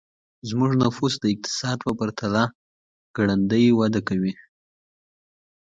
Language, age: Pashto, 19-29